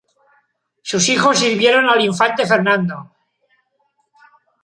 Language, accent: Spanish, España: Sur peninsular (Andalucia, Extremadura, Murcia)